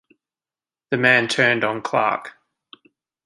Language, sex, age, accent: English, male, 19-29, Australian English